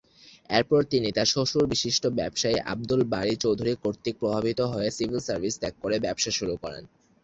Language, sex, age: Bengali, male, 19-29